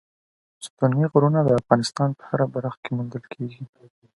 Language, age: Pashto, 19-29